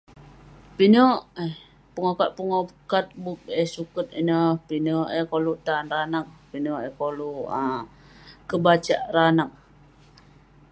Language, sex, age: Western Penan, female, 19-29